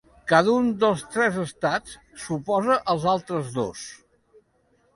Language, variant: Catalan, Central